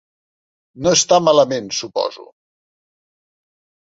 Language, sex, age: Catalan, male, 50-59